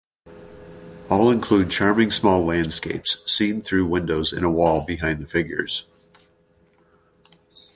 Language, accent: English, United States English